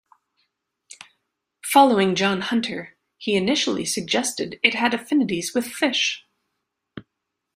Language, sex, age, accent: English, female, 40-49, United States English